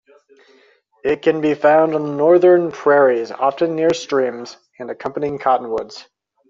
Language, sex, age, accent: English, male, 30-39, United States English